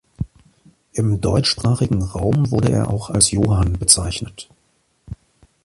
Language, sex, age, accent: German, male, 40-49, Deutschland Deutsch